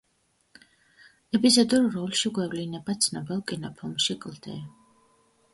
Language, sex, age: Georgian, female, 30-39